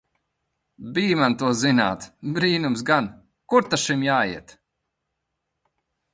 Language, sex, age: Latvian, male, 30-39